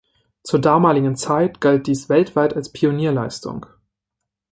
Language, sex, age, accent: German, male, 19-29, Deutschland Deutsch